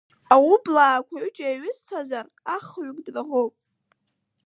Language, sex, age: Abkhazian, female, under 19